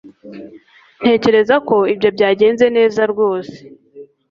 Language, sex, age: Kinyarwanda, female, under 19